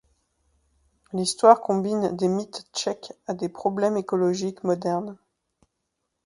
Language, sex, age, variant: French, female, 30-39, Français de métropole